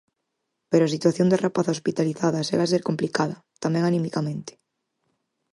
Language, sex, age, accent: Galician, female, 19-29, Central (gheada)